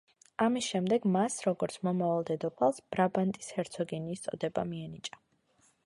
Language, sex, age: Georgian, female, 19-29